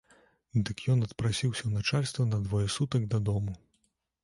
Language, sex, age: Belarusian, male, 30-39